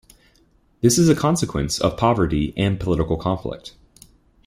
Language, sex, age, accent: English, male, 19-29, United States English